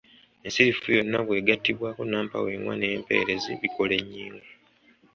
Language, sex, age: Ganda, male, 19-29